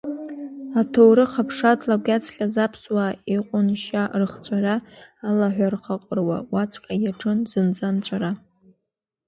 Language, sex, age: Abkhazian, female, under 19